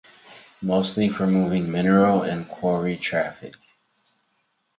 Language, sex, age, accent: English, male, 19-29, United States English